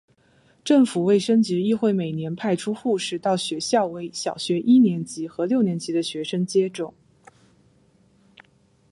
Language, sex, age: Chinese, female, 19-29